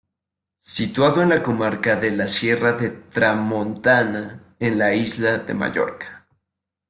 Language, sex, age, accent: Spanish, male, 19-29, México